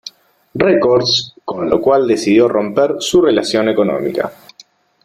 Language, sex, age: Spanish, male, 30-39